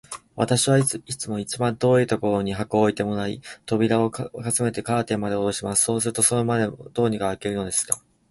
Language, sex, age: Japanese, male, 19-29